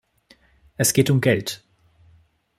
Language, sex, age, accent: German, male, 19-29, Deutschland Deutsch